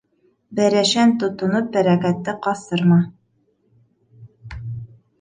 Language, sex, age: Bashkir, female, 19-29